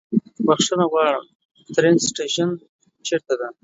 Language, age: Pashto, 19-29